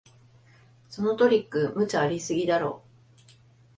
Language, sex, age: Japanese, female, 50-59